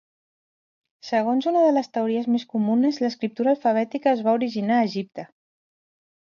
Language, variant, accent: Catalan, Central, central